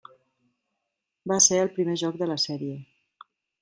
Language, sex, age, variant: Catalan, female, 50-59, Central